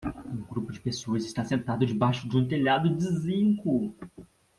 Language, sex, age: Portuguese, male, 19-29